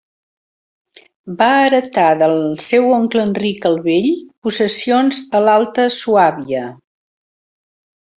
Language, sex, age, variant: Catalan, female, 60-69, Central